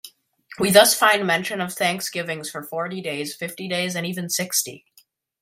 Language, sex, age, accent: English, male, under 19, United States English